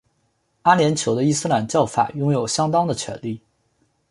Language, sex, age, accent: Chinese, male, 19-29, 出生地：辽宁省